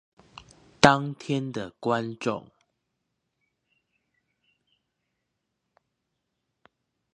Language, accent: Chinese, 出生地：臺北市